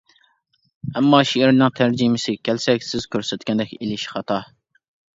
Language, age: Uyghur, 19-29